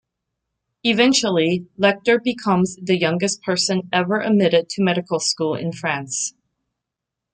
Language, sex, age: English, female, 40-49